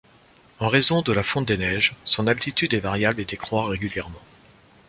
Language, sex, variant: French, male, Français de métropole